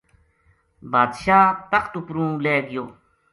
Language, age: Gujari, 40-49